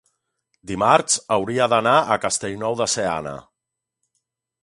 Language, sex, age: Catalan, male, 40-49